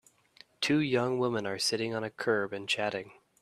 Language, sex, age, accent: English, male, 19-29, United States English